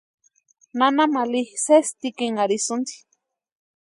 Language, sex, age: Western Highland Purepecha, female, 19-29